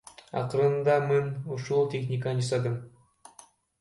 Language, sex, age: Kyrgyz, male, under 19